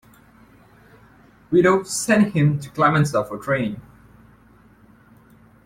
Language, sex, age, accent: English, male, under 19, United States English